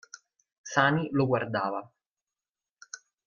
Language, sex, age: Italian, male, 30-39